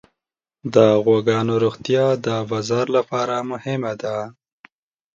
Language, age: Pashto, 19-29